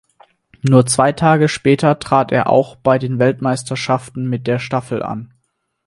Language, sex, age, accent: German, male, 19-29, Deutschland Deutsch